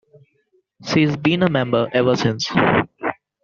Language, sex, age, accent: English, male, under 19, United States English